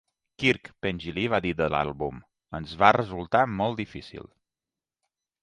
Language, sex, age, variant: Catalan, male, 40-49, Balear